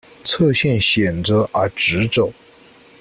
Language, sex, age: Chinese, male, 19-29